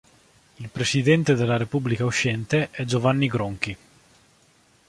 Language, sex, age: Italian, male, 19-29